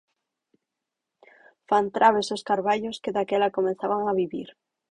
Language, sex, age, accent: Galician, female, 30-39, Oriental (común en zona oriental); Normativo (estándar)